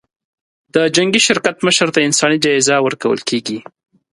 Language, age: Pashto, 30-39